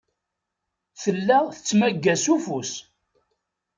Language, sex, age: Kabyle, male, 60-69